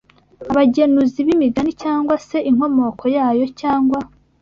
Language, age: Kinyarwanda, 19-29